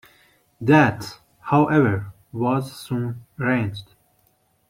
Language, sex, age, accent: English, male, 19-29, United States English